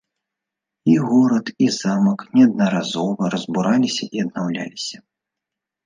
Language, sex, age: Belarusian, male, 19-29